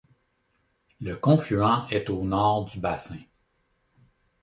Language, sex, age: French, male, 50-59